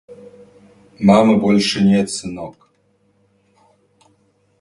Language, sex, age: Russian, male, 19-29